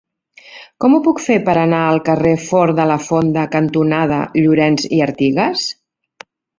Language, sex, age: Catalan, female, 60-69